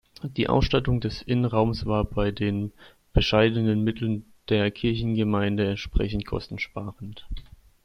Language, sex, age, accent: German, male, 19-29, Deutschland Deutsch